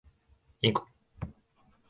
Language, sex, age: Japanese, male, under 19